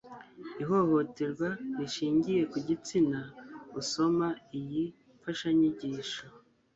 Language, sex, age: Kinyarwanda, male, 30-39